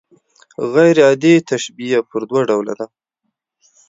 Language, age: Pashto, 19-29